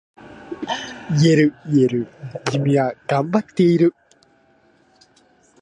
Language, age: Japanese, 19-29